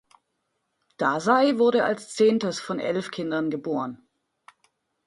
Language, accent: German, Deutschland Deutsch